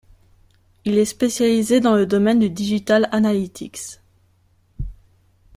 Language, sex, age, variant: French, female, 19-29, Français de métropole